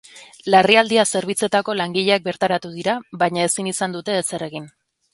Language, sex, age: Basque, female, 30-39